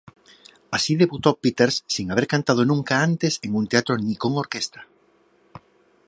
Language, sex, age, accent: Spanish, male, 40-49, España: Norte peninsular (Asturias, Castilla y León, Cantabria, País Vasco, Navarra, Aragón, La Rioja, Guadalajara, Cuenca)